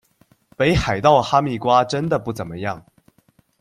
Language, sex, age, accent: Chinese, male, under 19, 出生地：江西省